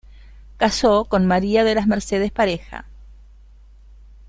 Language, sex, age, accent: Spanish, female, 60-69, Rioplatense: Argentina, Uruguay, este de Bolivia, Paraguay